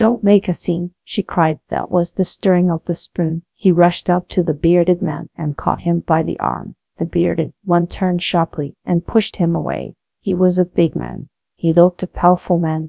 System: TTS, GradTTS